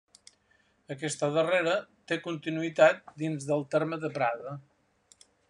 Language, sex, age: Catalan, male, 70-79